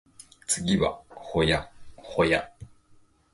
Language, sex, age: Japanese, male, 19-29